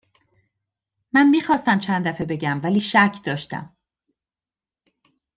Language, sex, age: Persian, female, 40-49